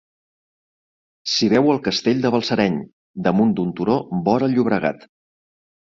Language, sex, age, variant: Catalan, male, 40-49, Septentrional